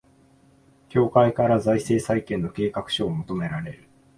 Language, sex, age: Japanese, male, 19-29